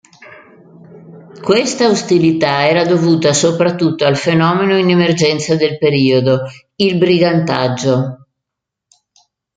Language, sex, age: Italian, female, 60-69